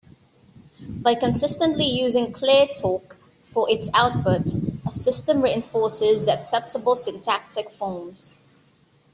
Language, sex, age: English, female, 19-29